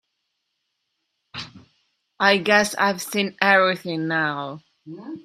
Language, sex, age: English, female, 30-39